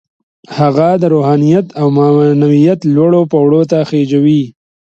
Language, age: Pashto, 30-39